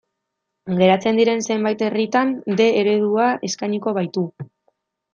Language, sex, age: Basque, female, 19-29